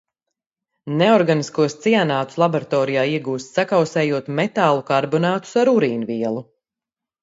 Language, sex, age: Latvian, female, 40-49